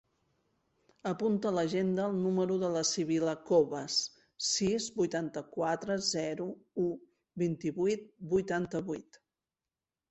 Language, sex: Catalan, female